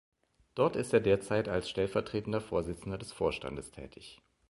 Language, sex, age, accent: German, male, 30-39, Deutschland Deutsch